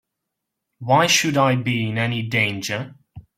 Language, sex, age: English, male, under 19